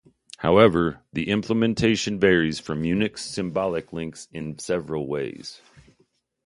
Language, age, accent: English, 50-59, United States English